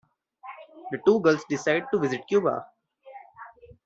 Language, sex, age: English, male, 19-29